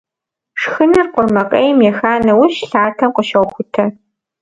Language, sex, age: Kabardian, female, 19-29